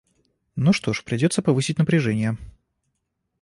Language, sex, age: Russian, male, 30-39